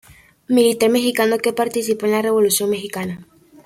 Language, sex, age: Spanish, female, 19-29